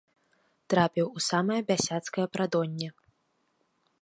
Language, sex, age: Belarusian, female, 19-29